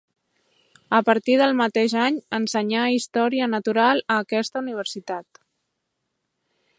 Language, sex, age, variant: Catalan, male, 30-39, Central